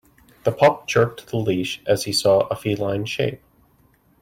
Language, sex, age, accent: English, male, 30-39, United States English